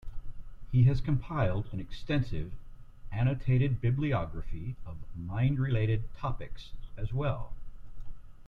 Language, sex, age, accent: English, male, 50-59, United States English